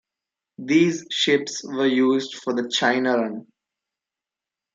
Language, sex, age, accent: English, male, 19-29, India and South Asia (India, Pakistan, Sri Lanka)